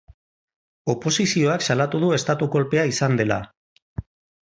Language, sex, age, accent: Basque, male, 40-49, Mendebalekoa (Araba, Bizkaia, Gipuzkoako mendebaleko herri batzuk)